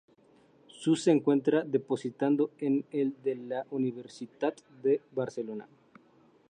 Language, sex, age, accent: Spanish, male, 19-29, México